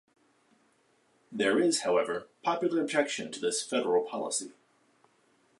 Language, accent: English, United States English